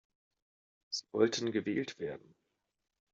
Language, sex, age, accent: German, male, 19-29, Deutschland Deutsch